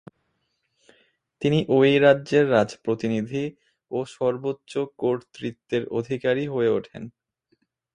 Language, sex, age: Bengali, female, 19-29